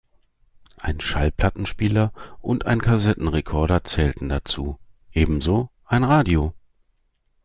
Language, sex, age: German, male, 50-59